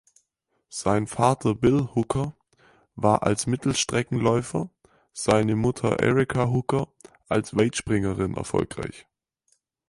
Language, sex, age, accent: German, male, under 19, Deutschland Deutsch